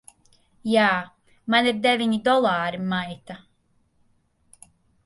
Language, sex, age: Latvian, female, 19-29